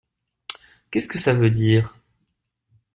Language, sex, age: French, male, 19-29